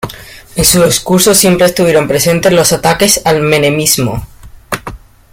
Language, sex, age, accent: Spanish, male, under 19, España: Sur peninsular (Andalucia, Extremadura, Murcia)